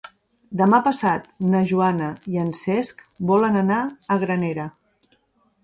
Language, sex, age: Catalan, female, 40-49